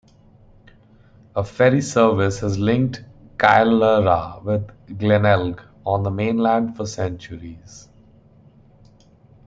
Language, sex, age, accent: English, male, 30-39, India and South Asia (India, Pakistan, Sri Lanka)